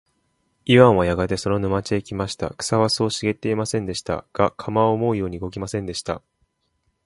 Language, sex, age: Japanese, male, 19-29